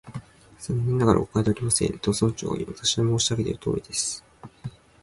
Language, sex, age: Japanese, male, 19-29